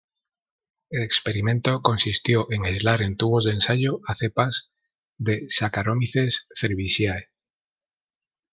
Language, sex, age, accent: Spanish, male, 30-39, España: Centro-Sur peninsular (Madrid, Toledo, Castilla-La Mancha)